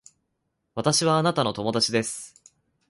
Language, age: Japanese, 19-29